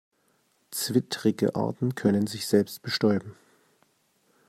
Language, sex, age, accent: German, male, 50-59, Deutschland Deutsch